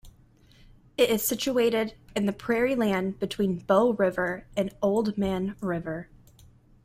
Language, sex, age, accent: English, female, 19-29, United States English